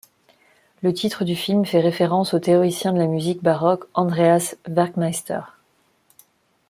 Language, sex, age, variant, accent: French, female, 30-39, Français d'Afrique subsaharienne et des îles africaines, Français de Madagascar